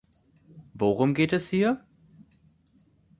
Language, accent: German, Deutschland Deutsch